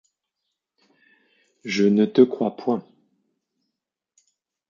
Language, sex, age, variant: French, male, 40-49, Français de métropole